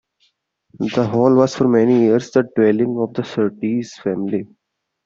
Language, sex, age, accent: English, male, 19-29, India and South Asia (India, Pakistan, Sri Lanka)